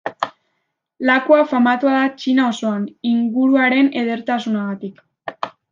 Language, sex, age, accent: Basque, female, under 19, Mendebalekoa (Araba, Bizkaia, Gipuzkoako mendebaleko herri batzuk)